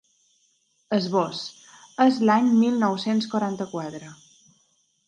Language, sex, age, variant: Catalan, female, 30-39, Balear